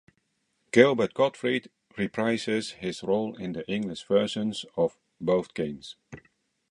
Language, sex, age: English, male, 40-49